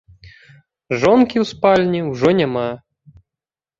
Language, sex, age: Belarusian, male, 30-39